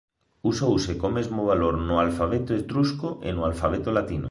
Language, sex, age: Galician, male, 40-49